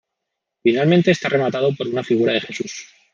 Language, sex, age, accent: Spanish, male, 19-29, España: Centro-Sur peninsular (Madrid, Toledo, Castilla-La Mancha)